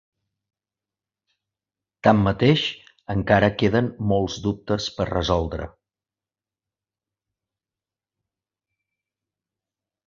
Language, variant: Catalan, Central